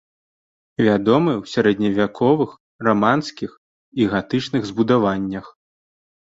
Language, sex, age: Belarusian, male, 19-29